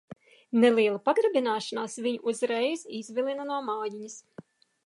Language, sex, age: Latvian, female, 40-49